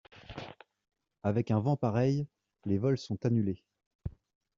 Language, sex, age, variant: French, male, 30-39, Français de métropole